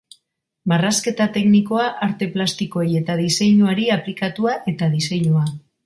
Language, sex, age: Basque, female, 40-49